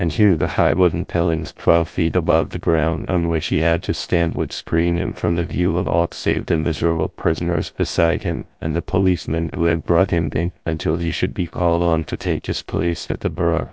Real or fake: fake